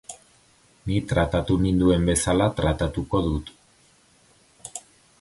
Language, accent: Basque, Erdialdekoa edo Nafarra (Gipuzkoa, Nafarroa)